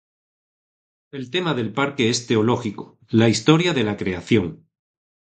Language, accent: Spanish, España: Sur peninsular (Andalucia, Extremadura, Murcia)